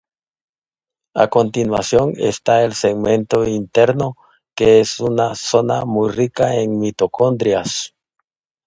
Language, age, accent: Spanish, 50-59, América central